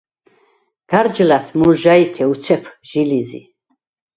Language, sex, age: Svan, female, 70-79